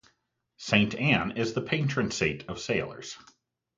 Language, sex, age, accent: English, male, 30-39, United States English